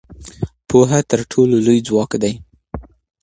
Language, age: Pashto, under 19